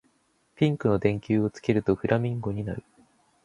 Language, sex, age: Japanese, male, 19-29